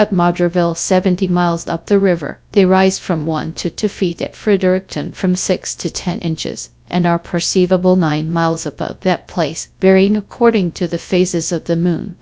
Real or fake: fake